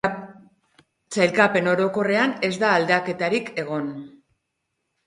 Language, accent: Basque, Erdialdekoa edo Nafarra (Gipuzkoa, Nafarroa)